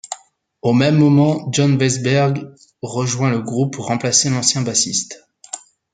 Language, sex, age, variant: French, male, 19-29, Français de métropole